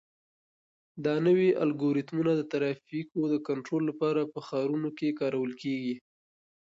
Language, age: Pashto, 19-29